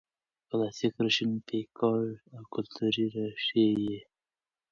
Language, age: Pashto, 19-29